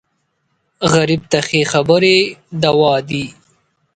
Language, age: Pashto, 19-29